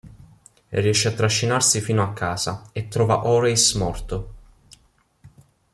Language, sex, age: Italian, male, 19-29